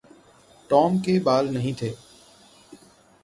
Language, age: Hindi, 30-39